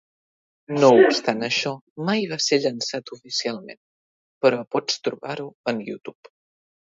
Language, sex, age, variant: Catalan, male, under 19, Central